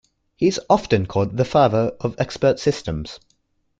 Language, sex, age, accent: English, male, under 19, Australian English